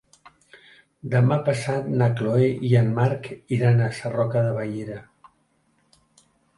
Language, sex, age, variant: Catalan, male, 70-79, Central